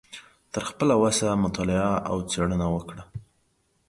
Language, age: Pashto, 19-29